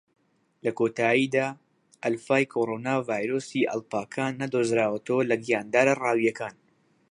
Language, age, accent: Central Kurdish, under 19, سۆرانی